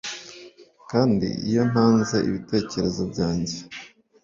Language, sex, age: Kinyarwanda, male, 19-29